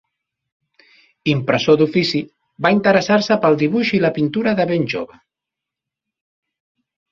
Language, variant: Catalan, Central